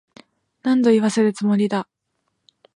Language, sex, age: Japanese, female, 19-29